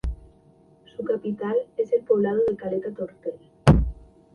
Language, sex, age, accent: Spanish, female, under 19, España: Norte peninsular (Asturias, Castilla y León, Cantabria, País Vasco, Navarra, Aragón, La Rioja, Guadalajara, Cuenca)